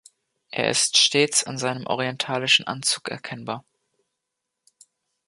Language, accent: German, Deutschland Deutsch